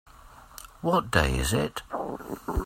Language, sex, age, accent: English, male, 50-59, England English